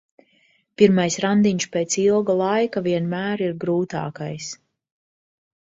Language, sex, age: Latvian, female, 30-39